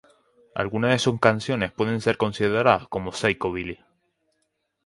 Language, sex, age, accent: Spanish, male, 19-29, España: Islas Canarias